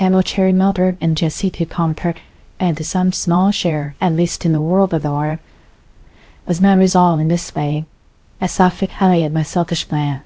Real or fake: fake